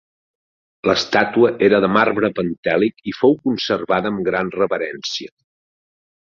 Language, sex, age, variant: Catalan, male, 50-59, Central